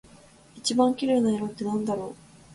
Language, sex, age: Japanese, female, 19-29